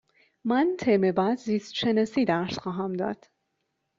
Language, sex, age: Persian, female, 19-29